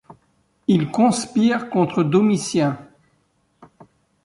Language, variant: French, Français de métropole